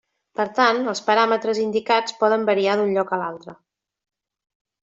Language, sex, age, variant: Catalan, female, 40-49, Central